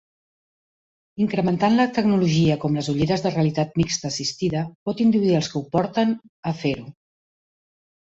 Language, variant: Catalan, Central